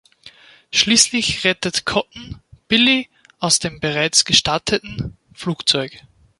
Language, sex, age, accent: German, male, 19-29, Österreichisches Deutsch